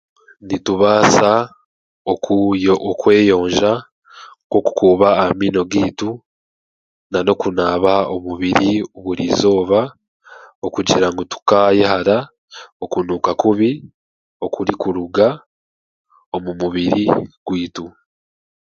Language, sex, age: Chiga, male, 19-29